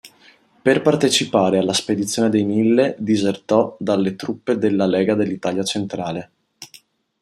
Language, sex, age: Italian, male, 30-39